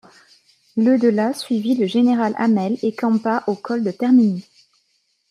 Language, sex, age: French, female, 40-49